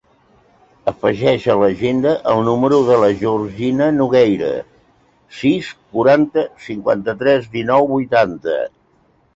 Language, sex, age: Catalan, male, 70-79